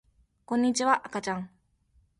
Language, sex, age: Japanese, female, 19-29